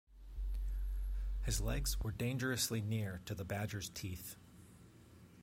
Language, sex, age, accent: English, male, 30-39, United States English